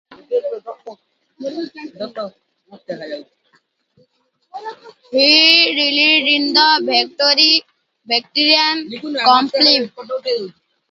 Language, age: English, under 19